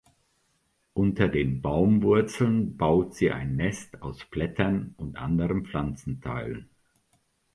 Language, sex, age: German, male, 60-69